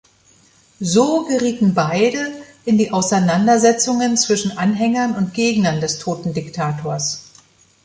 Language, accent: German, Deutschland Deutsch